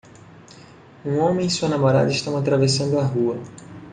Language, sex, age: Portuguese, male, 30-39